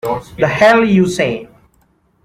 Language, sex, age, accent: English, male, 30-39, India and South Asia (India, Pakistan, Sri Lanka)